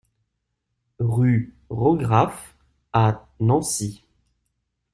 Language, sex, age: French, male, 19-29